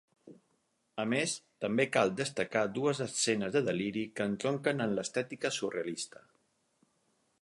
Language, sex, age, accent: Catalan, male, 50-59, mallorquí